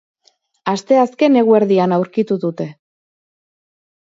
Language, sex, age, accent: Basque, female, 30-39, Erdialdekoa edo Nafarra (Gipuzkoa, Nafarroa)